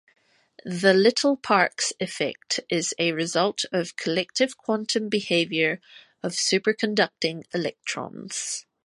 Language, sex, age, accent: English, female, 30-39, New Zealand English